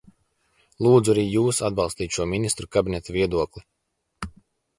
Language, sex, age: Latvian, male, 19-29